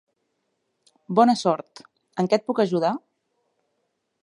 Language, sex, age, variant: Catalan, female, 30-39, Central